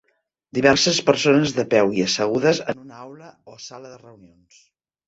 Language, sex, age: Catalan, female, 50-59